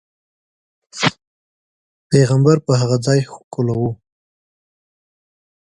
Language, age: Pashto, 19-29